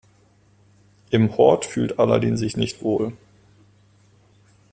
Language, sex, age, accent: German, male, 30-39, Deutschland Deutsch